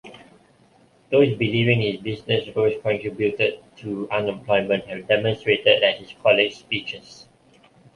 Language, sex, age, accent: English, male, 30-39, Malaysian English